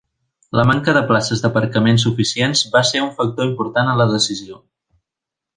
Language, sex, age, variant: Catalan, male, 19-29, Central